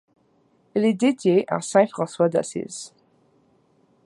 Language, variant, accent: French, Français d'Amérique du Nord, Français du Canada